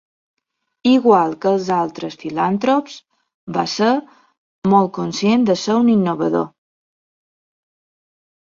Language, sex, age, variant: Catalan, female, 30-39, Balear